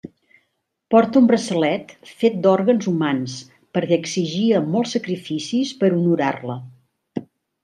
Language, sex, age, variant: Catalan, female, 60-69, Central